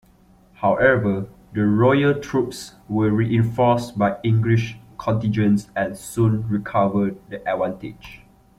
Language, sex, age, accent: English, male, 19-29, Malaysian English